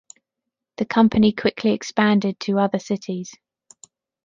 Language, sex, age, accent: English, female, 30-39, England English